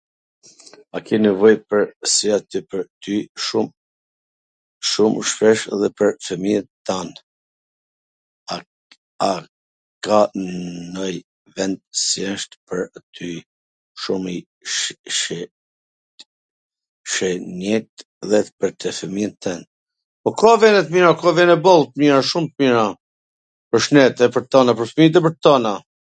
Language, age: Gheg Albanian, 50-59